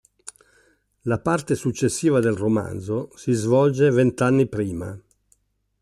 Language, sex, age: Italian, male, 60-69